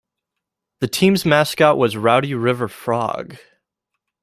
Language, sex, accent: English, male, United States English